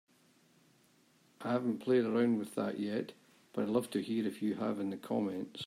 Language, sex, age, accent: English, male, 40-49, Scottish English